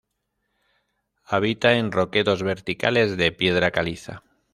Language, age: Spanish, 30-39